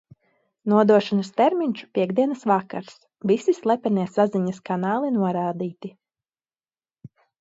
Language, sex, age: Latvian, female, 30-39